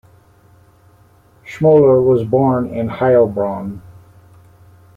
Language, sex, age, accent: English, male, 60-69, Canadian English